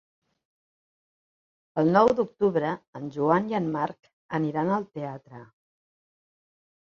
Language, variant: Catalan, Central